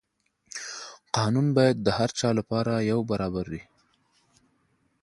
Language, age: Pashto, 30-39